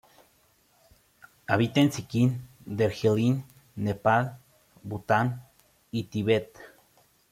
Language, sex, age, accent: Spanish, male, 19-29, México